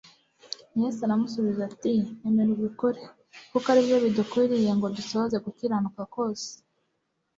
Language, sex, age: Kinyarwanda, female, 19-29